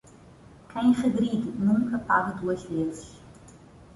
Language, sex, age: Portuguese, female, 30-39